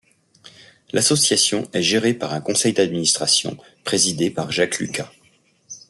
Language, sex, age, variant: French, male, 40-49, Français de métropole